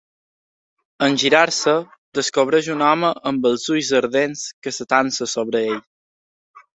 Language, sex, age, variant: Catalan, male, under 19, Balear